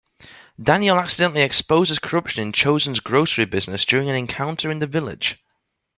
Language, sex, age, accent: English, male, 19-29, England English